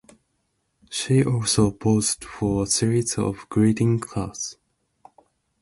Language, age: English, 19-29